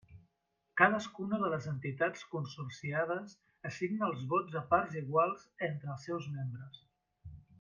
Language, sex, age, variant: Catalan, male, 50-59, Central